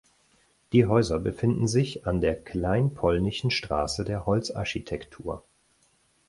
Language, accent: German, Deutschland Deutsch